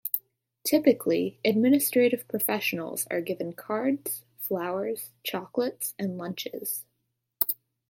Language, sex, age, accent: English, female, under 19, United States English